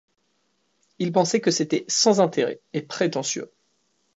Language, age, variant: French, 19-29, Français de métropole